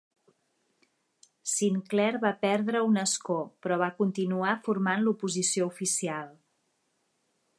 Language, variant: Catalan, Septentrional